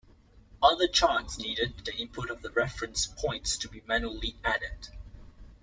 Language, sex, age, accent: English, male, 19-29, Singaporean English